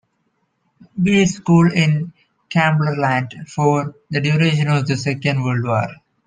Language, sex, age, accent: English, male, under 19, India and South Asia (India, Pakistan, Sri Lanka)